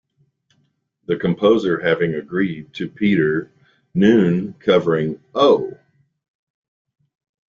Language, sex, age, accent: English, male, 40-49, United States English